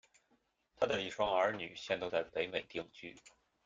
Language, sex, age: Chinese, male, 19-29